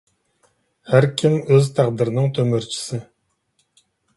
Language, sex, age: Uyghur, male, 40-49